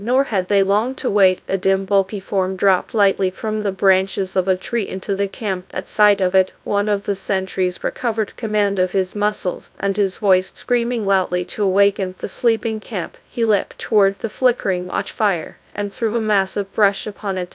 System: TTS, GradTTS